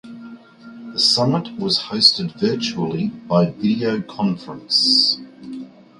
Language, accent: English, Australian English